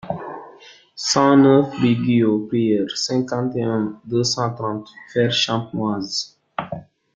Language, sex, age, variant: French, male, 19-29, Français d'Afrique subsaharienne et des îles africaines